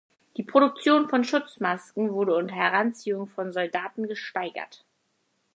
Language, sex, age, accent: German, female, 19-29, Deutschland Deutsch